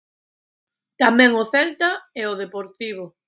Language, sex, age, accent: Galician, female, 40-49, Atlántico (seseo e gheada)